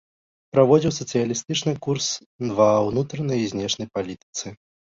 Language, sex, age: Belarusian, male, 19-29